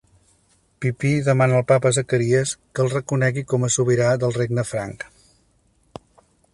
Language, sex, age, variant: Catalan, male, 50-59, Septentrional